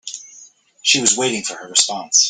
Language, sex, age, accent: English, male, 40-49, United States English